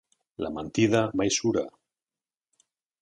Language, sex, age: Catalan, male, 50-59